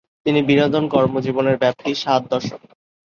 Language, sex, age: Bengali, male, 19-29